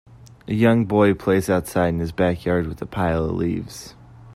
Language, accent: English, United States English